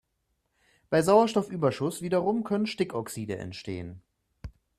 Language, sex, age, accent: German, male, 30-39, Deutschland Deutsch